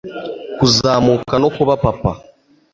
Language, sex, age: Kinyarwanda, male, under 19